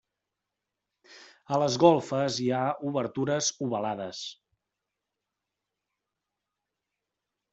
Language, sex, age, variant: Catalan, male, 30-39, Central